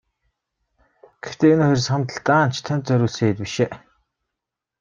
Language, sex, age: Mongolian, male, 19-29